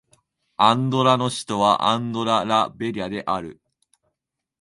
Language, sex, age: Japanese, male, 19-29